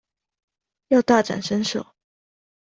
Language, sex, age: Chinese, female, under 19